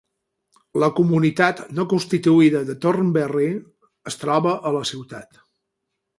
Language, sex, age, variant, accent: Catalan, male, 50-59, Balear, menorquí